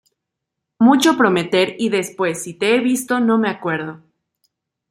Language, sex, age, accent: Spanish, female, 19-29, México